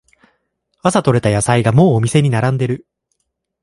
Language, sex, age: Japanese, male, 19-29